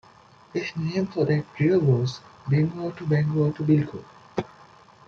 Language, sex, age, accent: English, male, 19-29, United States English